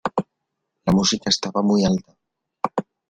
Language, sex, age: Spanish, male, 19-29